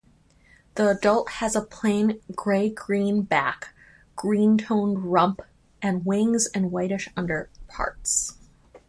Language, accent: English, United States English